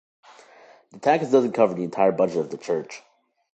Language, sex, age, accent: English, male, under 19, United States English